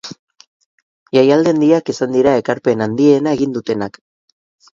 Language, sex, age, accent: Basque, male, 19-29, Mendebalekoa (Araba, Bizkaia, Gipuzkoako mendebaleko herri batzuk)